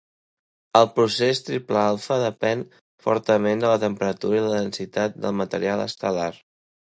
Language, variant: Catalan, Central